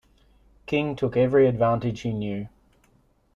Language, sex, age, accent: English, male, 40-49, Australian English